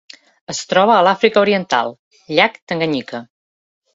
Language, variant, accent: Catalan, Central, central